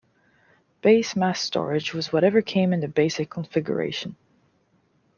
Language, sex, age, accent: English, female, 19-29, Canadian English